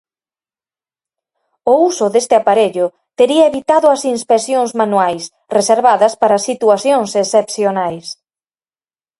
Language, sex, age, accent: Galician, female, 40-49, Atlántico (seseo e gheada)